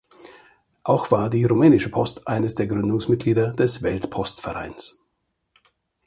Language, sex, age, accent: German, male, 50-59, Deutschland Deutsch